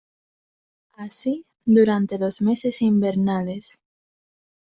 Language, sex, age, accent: Spanish, female, under 19, España: Sur peninsular (Andalucia, Extremadura, Murcia)